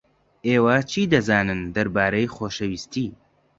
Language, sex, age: Central Kurdish, male, 19-29